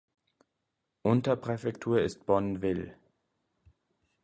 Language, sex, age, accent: German, male, 19-29, Deutschland Deutsch